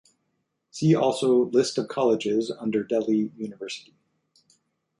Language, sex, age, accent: English, male, 40-49, United States English